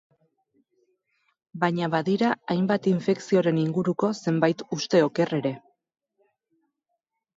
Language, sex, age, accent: Basque, female, 30-39, Erdialdekoa edo Nafarra (Gipuzkoa, Nafarroa)